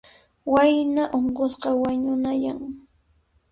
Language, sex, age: Puno Quechua, female, 19-29